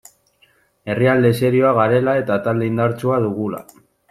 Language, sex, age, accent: Basque, male, 19-29, Mendebalekoa (Araba, Bizkaia, Gipuzkoako mendebaleko herri batzuk)